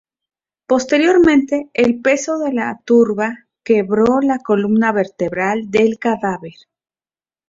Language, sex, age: Spanish, female, 30-39